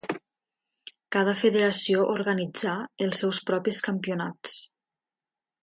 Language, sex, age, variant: Catalan, female, 19-29, Nord-Occidental